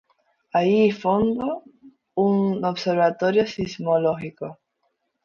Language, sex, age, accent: Spanish, female, 19-29, España: Islas Canarias